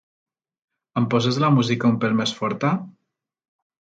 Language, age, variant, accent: Catalan, 30-39, Central, central